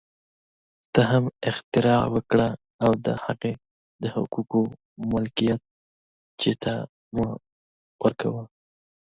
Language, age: Pashto, under 19